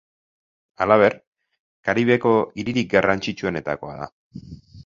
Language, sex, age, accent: Basque, male, 30-39, Mendebalekoa (Araba, Bizkaia, Gipuzkoako mendebaleko herri batzuk)